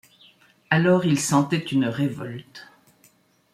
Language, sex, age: French, female, 60-69